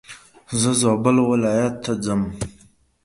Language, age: Pashto, 19-29